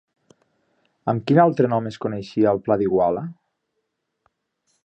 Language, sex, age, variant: Catalan, male, 19-29, Nord-Occidental